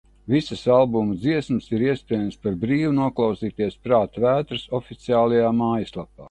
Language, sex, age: Latvian, male, 60-69